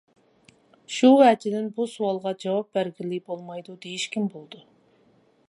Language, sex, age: Uyghur, female, 40-49